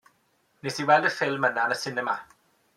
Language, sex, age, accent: Welsh, male, 19-29, Y Deyrnas Unedig Cymraeg